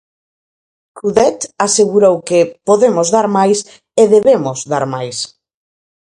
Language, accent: Galician, Normativo (estándar)